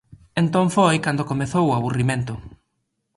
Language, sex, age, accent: Galician, male, 19-29, Normativo (estándar)